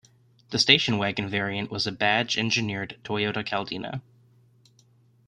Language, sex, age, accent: English, male, 19-29, United States English